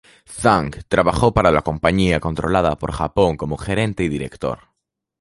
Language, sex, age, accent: Spanish, male, under 19, España: Norte peninsular (Asturias, Castilla y León, Cantabria, País Vasco, Navarra, Aragón, La Rioja, Guadalajara, Cuenca)